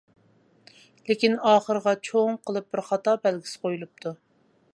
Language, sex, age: Uyghur, female, 40-49